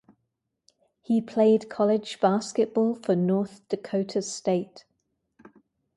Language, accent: English, England English